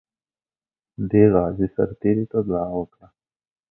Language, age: Pashto, 50-59